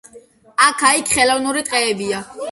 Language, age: Georgian, under 19